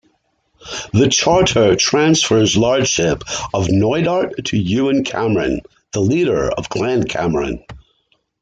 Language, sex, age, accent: English, male, 50-59, United States English